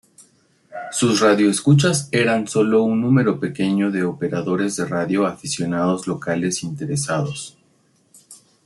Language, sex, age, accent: Spanish, male, 19-29, México